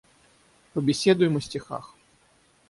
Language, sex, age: Russian, male, 30-39